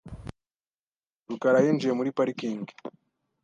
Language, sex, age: Kinyarwanda, male, 19-29